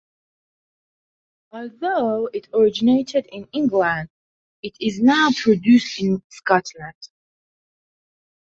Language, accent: English, United States English